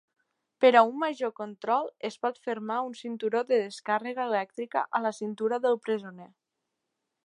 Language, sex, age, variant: Catalan, female, under 19, Nord-Occidental